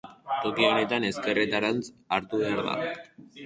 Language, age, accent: Basque, under 19, Erdialdekoa edo Nafarra (Gipuzkoa, Nafarroa)